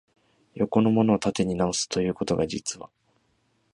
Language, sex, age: Japanese, male, 19-29